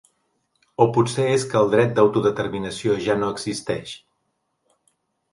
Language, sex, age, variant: Catalan, male, 50-59, Central